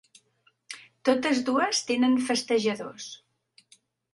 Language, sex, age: Catalan, female, 60-69